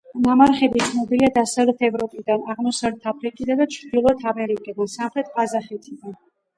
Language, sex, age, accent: Georgian, female, 40-49, ჩვეულებრივი